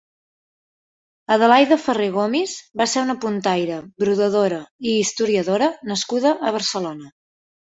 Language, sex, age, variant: Catalan, female, 40-49, Central